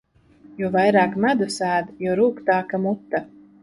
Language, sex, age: Latvian, female, 30-39